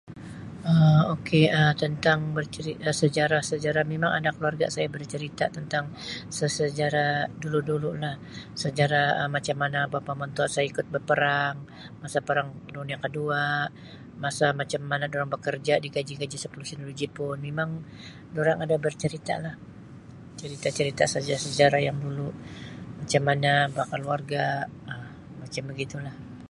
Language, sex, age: Sabah Malay, female, 50-59